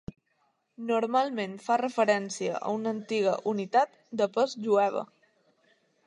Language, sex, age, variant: Catalan, female, under 19, Balear